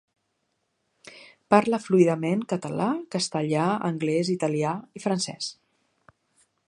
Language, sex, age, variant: Catalan, female, 40-49, Central